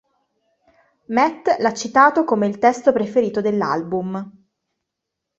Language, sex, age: Italian, female, 30-39